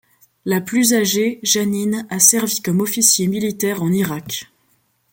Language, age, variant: French, 19-29, Français de métropole